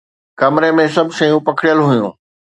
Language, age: Sindhi, 40-49